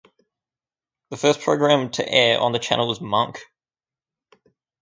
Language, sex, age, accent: English, male, 19-29, Australian English